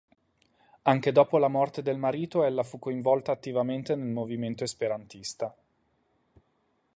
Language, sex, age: Italian, male, 30-39